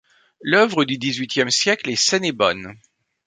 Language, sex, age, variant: French, male, 50-59, Français de métropole